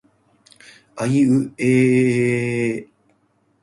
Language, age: Japanese, 30-39